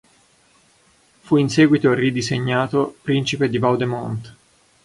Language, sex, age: Italian, male, 30-39